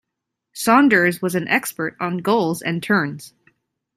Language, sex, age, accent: English, female, 19-29, United States English